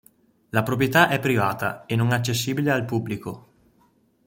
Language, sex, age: Italian, male, 19-29